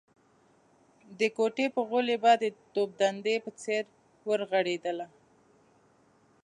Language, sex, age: Pashto, female, 19-29